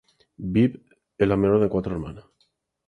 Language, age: Spanish, 19-29